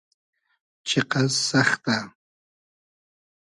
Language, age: Hazaragi, 30-39